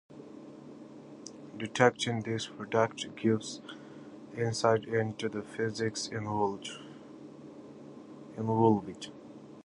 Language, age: English, 19-29